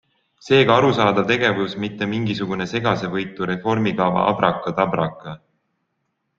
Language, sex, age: Estonian, male, 19-29